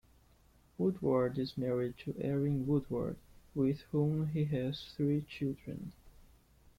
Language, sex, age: English, male, 19-29